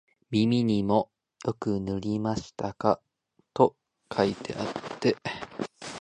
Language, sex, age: Japanese, male, 19-29